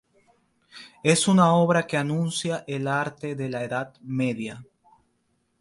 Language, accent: Spanish, Caribe: Cuba, Venezuela, Puerto Rico, República Dominicana, Panamá, Colombia caribeña, México caribeño, Costa del golfo de México